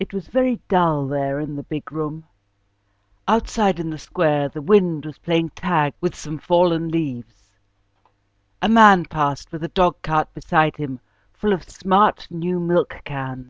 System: none